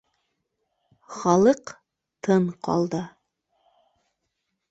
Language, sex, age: Bashkir, female, 30-39